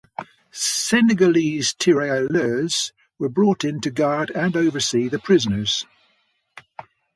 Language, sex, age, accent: English, male, 70-79, England English